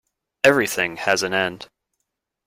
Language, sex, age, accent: English, male, 19-29, United States English